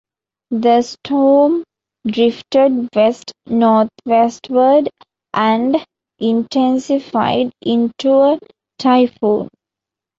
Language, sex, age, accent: English, female, 19-29, India and South Asia (India, Pakistan, Sri Lanka)